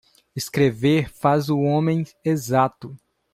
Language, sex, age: Portuguese, male, 40-49